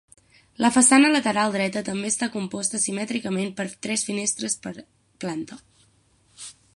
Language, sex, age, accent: Catalan, female, 19-29, central; septentrional